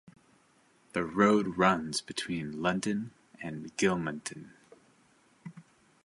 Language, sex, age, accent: English, male, 30-39, United States English